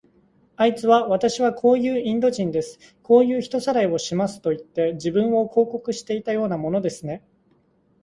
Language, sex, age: Japanese, male, 30-39